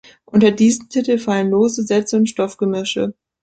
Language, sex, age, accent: German, female, 19-29, Deutschland Deutsch